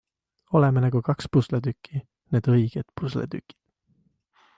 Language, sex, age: Estonian, male, 19-29